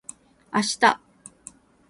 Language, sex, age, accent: Japanese, female, 60-69, 関西